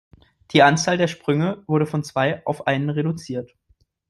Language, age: German, 19-29